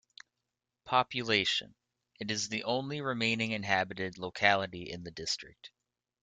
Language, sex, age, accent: English, male, 19-29, United States English